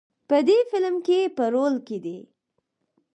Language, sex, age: Pashto, female, under 19